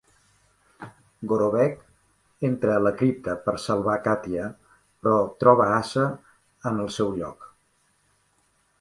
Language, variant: Catalan, Central